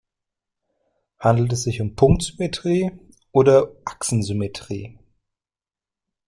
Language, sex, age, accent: German, male, 30-39, Deutschland Deutsch